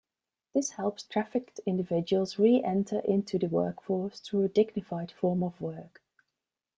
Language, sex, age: English, female, 40-49